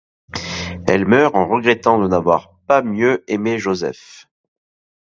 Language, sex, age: French, male, 40-49